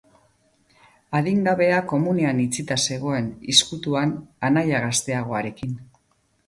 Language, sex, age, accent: Basque, female, 50-59, Mendebalekoa (Araba, Bizkaia, Gipuzkoako mendebaleko herri batzuk)